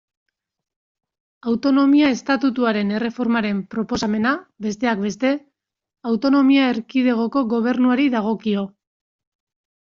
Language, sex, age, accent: Basque, female, 30-39, Erdialdekoa edo Nafarra (Gipuzkoa, Nafarroa)